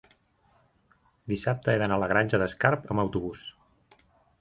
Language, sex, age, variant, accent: Catalan, male, 30-39, Central, tarragoní